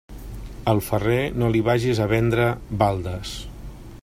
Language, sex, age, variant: Catalan, male, 50-59, Central